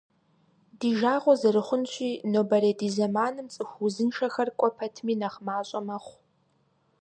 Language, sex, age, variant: Kabardian, female, 19-29, Адыгэбзэ (Къэбэрдей, Кирил, псоми зэдай)